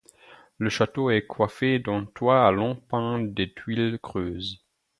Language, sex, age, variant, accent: French, male, 30-39, Français d'Europe, Français d’Allemagne